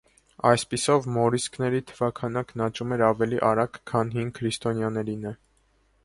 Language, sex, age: Armenian, male, 19-29